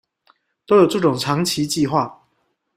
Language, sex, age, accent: Chinese, male, 30-39, 出生地：高雄市